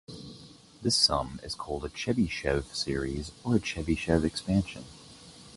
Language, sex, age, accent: English, male, 30-39, Australian English